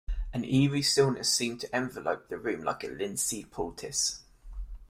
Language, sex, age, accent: English, male, 19-29, England English